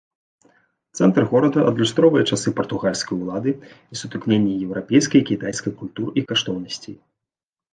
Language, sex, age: Belarusian, male, 30-39